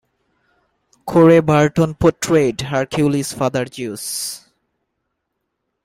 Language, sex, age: English, male, 19-29